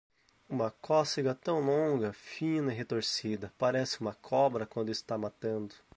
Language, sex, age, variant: Portuguese, male, 19-29, Portuguese (Brasil)